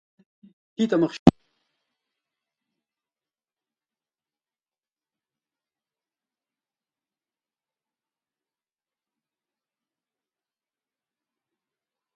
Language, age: Swiss German, 40-49